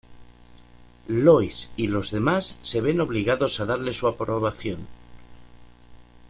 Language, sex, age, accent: Spanish, male, 40-49, España: Norte peninsular (Asturias, Castilla y León, Cantabria, País Vasco, Navarra, Aragón, La Rioja, Guadalajara, Cuenca)